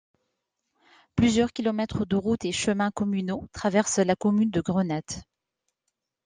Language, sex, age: French, female, 19-29